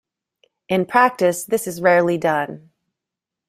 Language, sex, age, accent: English, female, 40-49, United States English